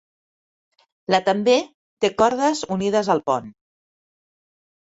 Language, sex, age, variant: Catalan, female, 50-59, Central